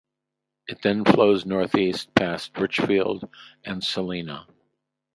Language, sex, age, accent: English, male, 60-69, United States English